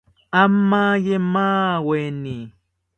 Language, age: South Ucayali Ashéninka, 30-39